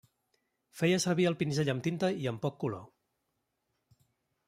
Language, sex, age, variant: Catalan, male, 30-39, Central